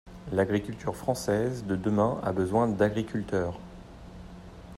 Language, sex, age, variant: French, male, 30-39, Français de métropole